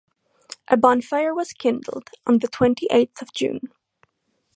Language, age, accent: English, 19-29, United States English